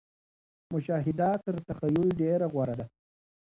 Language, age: Pashto, 19-29